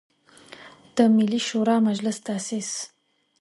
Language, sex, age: Pashto, female, 19-29